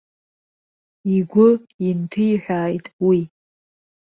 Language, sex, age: Abkhazian, female, 19-29